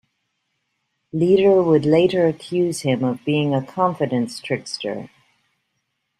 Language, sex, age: English, female, 60-69